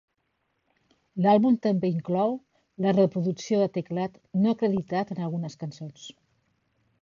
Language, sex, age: Catalan, female, 50-59